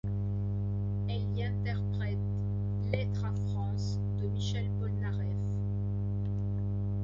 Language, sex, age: French, female, 60-69